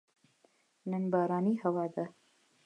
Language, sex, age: Pashto, female, 19-29